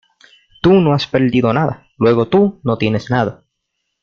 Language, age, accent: Spanish, 90+, Caribe: Cuba, Venezuela, Puerto Rico, República Dominicana, Panamá, Colombia caribeña, México caribeño, Costa del golfo de México